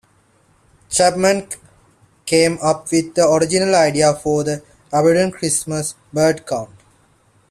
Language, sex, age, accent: English, male, 19-29, India and South Asia (India, Pakistan, Sri Lanka)